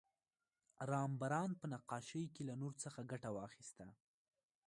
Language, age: Pashto, 19-29